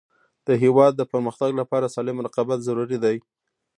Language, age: Pashto, 19-29